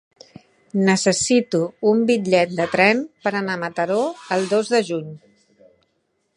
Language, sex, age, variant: Catalan, female, 40-49, Central